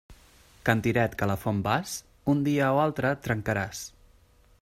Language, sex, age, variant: Catalan, male, 30-39, Central